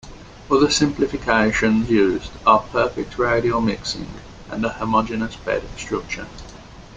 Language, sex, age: English, male, 19-29